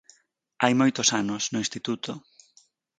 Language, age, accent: Galician, 19-29, Normativo (estándar)